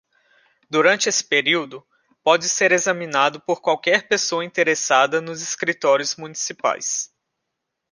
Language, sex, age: Portuguese, male, 19-29